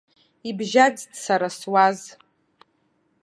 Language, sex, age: Abkhazian, female, 30-39